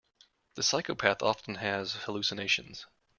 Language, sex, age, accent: English, male, 30-39, United States English